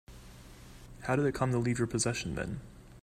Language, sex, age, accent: English, male, under 19, United States English